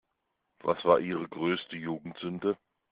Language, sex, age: German, male, 40-49